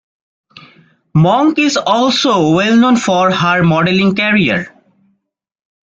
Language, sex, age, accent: English, male, 19-29, India and South Asia (India, Pakistan, Sri Lanka)